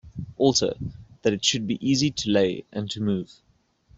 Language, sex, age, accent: English, male, 19-29, Southern African (South Africa, Zimbabwe, Namibia)